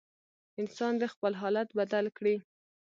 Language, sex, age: Pashto, female, 19-29